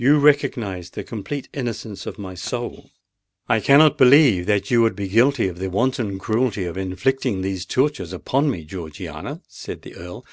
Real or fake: real